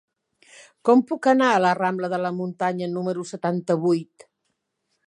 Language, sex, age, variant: Catalan, female, 60-69, Central